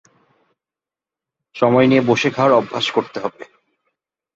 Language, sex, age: Bengali, male, 19-29